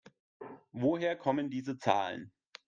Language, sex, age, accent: German, male, 30-39, Deutschland Deutsch